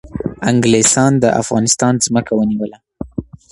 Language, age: Pashto, under 19